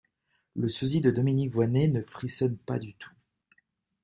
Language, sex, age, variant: French, male, 30-39, Français de métropole